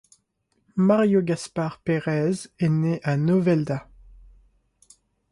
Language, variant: French, Français de métropole